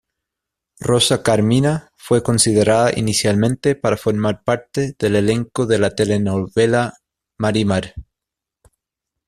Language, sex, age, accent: Spanish, male, 30-39, Chileno: Chile, Cuyo